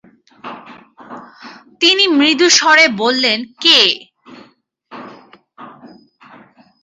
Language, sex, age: Bengali, female, 19-29